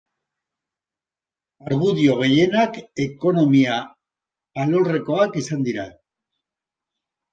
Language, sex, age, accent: Basque, female, 19-29, Erdialdekoa edo Nafarra (Gipuzkoa, Nafarroa)